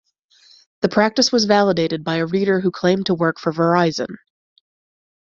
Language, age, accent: English, 30-39, United States English